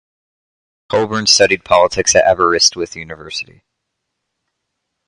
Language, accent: English, United States English